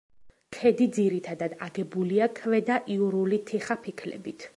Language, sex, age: Georgian, female, 19-29